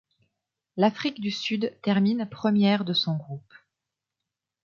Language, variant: French, Français de métropole